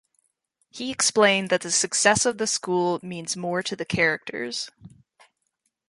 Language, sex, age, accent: English, female, 19-29, Canadian English